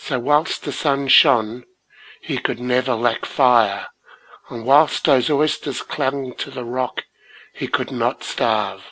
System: none